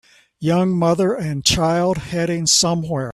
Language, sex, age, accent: English, male, 70-79, United States English